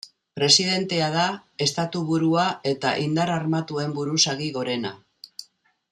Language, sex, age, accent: Basque, female, 60-69, Mendebalekoa (Araba, Bizkaia, Gipuzkoako mendebaleko herri batzuk)